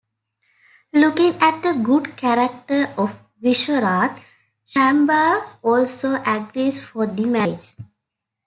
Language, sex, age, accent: English, female, 19-29, United States English